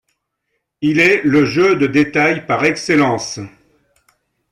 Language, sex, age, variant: French, male, 60-69, Français de métropole